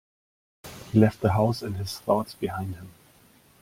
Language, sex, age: English, male, 30-39